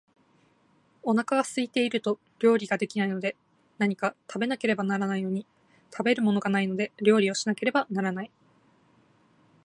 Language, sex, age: Japanese, female, 19-29